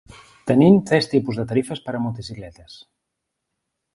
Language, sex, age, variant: Catalan, male, 40-49, Central